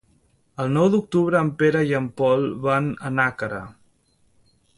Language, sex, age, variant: Catalan, male, 19-29, Central